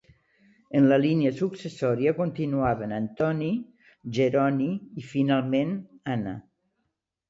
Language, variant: Catalan, Nord-Occidental